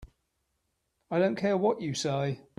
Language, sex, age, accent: English, male, 60-69, England English